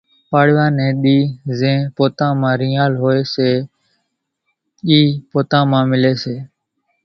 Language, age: Kachi Koli, 19-29